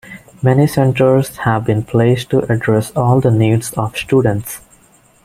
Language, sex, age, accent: English, male, 19-29, India and South Asia (India, Pakistan, Sri Lanka)